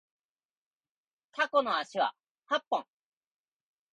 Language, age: Japanese, 19-29